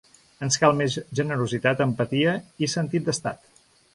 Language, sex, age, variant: Catalan, male, 50-59, Septentrional